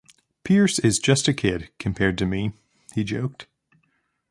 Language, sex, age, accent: English, male, 19-29, United States English